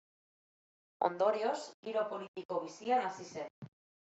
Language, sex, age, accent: Basque, female, 19-29, Mendebalekoa (Araba, Bizkaia, Gipuzkoako mendebaleko herri batzuk)